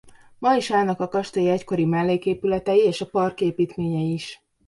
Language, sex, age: Hungarian, female, 19-29